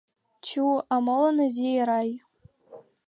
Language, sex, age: Mari, female, 19-29